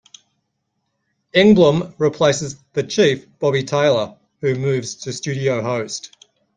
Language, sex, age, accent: English, male, 40-49, Australian English